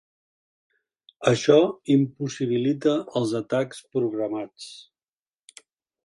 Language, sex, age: Catalan, male, 70-79